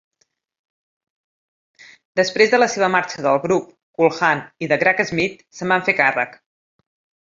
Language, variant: Catalan, Central